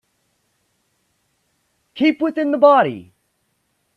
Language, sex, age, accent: English, male, 19-29, Irish English